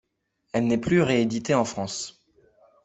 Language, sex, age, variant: French, male, 19-29, Français de métropole